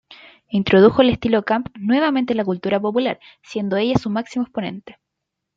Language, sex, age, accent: Spanish, female, under 19, Chileno: Chile, Cuyo